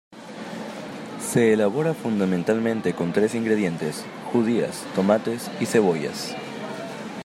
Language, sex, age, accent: Spanish, male, 19-29, Andino-Pacífico: Colombia, Perú, Ecuador, oeste de Bolivia y Venezuela andina